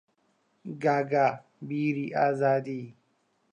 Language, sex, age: Central Kurdish, male, 19-29